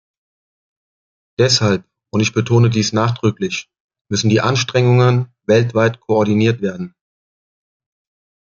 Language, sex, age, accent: German, male, 40-49, Deutschland Deutsch